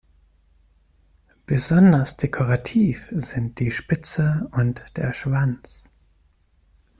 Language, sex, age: German, female, 30-39